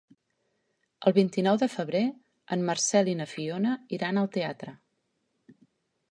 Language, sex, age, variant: Catalan, female, 40-49, Central